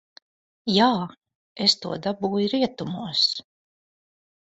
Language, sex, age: Latvian, female, 40-49